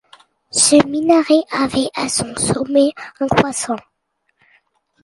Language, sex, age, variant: French, male, 40-49, Français de métropole